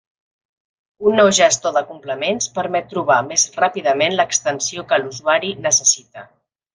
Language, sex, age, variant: Catalan, female, 40-49, Central